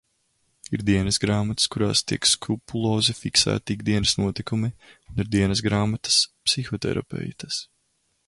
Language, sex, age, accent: Latvian, male, 19-29, Vidzemes